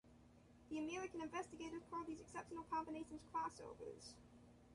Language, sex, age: English, male, under 19